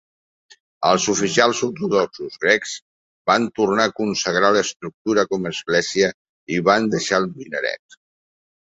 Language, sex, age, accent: Catalan, male, 60-69, aprenent (recent, des del castellà)